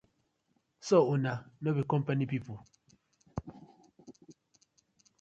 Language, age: Nigerian Pidgin, 40-49